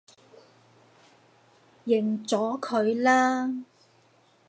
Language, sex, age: Cantonese, female, 40-49